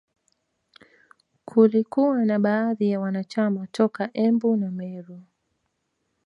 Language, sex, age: Swahili, female, 19-29